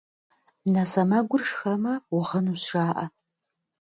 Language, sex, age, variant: Kabardian, female, 50-59, Адыгэбзэ (Къэбэрдей, Кирил, псоми зэдай)